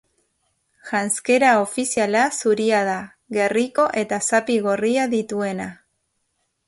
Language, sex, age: Basque, female, 40-49